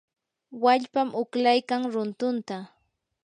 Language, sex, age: Yanahuanca Pasco Quechua, female, 19-29